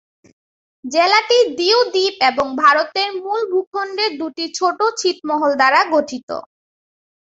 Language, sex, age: Bengali, female, under 19